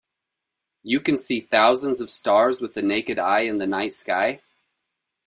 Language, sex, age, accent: English, male, 30-39, United States English